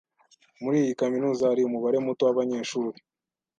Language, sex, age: Kinyarwanda, male, 19-29